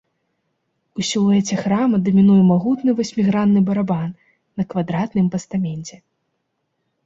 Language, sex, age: Belarusian, female, 19-29